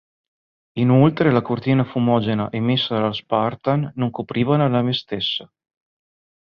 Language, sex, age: Italian, male, 40-49